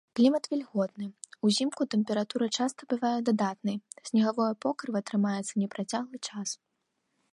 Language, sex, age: Belarusian, female, 19-29